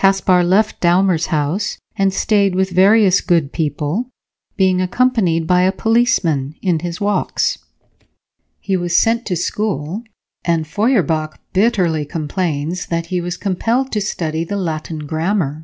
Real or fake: real